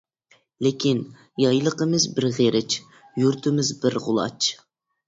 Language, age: Uyghur, 19-29